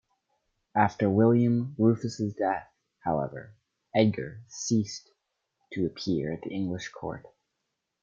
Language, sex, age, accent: English, male, under 19, United States English